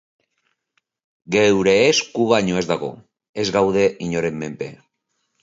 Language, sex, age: Basque, male, 50-59